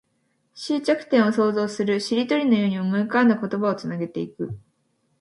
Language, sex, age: Japanese, female, 19-29